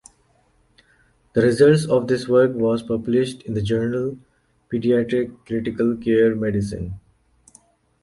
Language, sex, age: English, male, 30-39